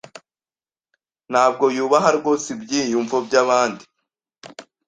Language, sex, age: Kinyarwanda, male, 19-29